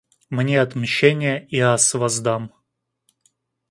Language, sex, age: Russian, male, 30-39